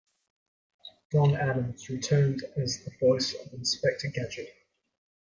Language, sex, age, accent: English, male, 19-29, Australian English